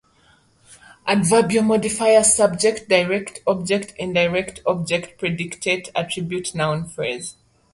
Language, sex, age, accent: English, female, 30-39, Southern African (South Africa, Zimbabwe, Namibia)